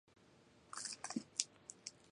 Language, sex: Japanese, female